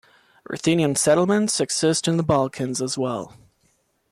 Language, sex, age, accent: English, male, 19-29, United States English